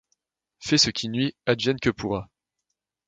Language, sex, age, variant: French, male, 19-29, Français de métropole